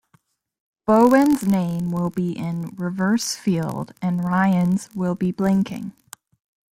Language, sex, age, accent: English, female, 19-29, United States English